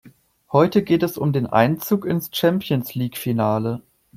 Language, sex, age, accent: German, male, 30-39, Deutschland Deutsch